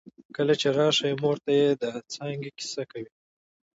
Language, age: Pashto, 19-29